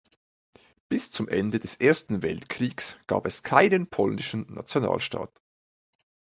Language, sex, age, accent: German, male, 19-29, Schweizerdeutsch